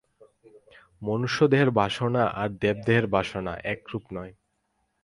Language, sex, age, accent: Bengali, male, 19-29, প্রমিত; চলিত